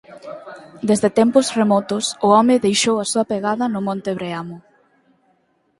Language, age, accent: Galician, 19-29, Normativo (estándar)